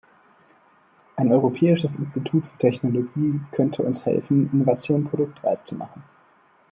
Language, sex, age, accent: German, male, 19-29, Deutschland Deutsch